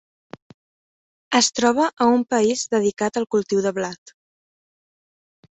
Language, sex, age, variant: Catalan, female, 19-29, Central